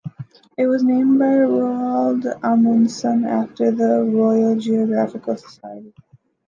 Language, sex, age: English, female, under 19